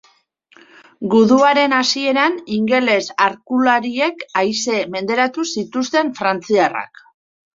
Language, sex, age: Basque, female, 40-49